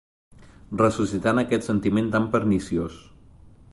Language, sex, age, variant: Catalan, male, 30-39, Central